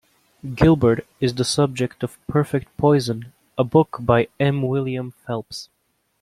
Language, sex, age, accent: English, male, under 19, United States English